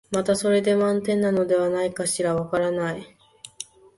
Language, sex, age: Japanese, female, 19-29